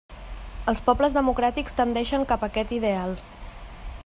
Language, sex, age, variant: Catalan, female, 19-29, Central